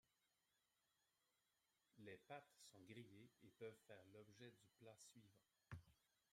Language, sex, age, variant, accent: French, male, 40-49, Français d'Amérique du Nord, Français du Canada